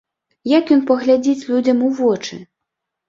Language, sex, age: Belarusian, female, 30-39